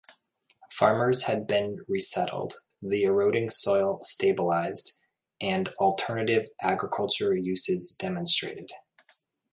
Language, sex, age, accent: English, male, 30-39, United States English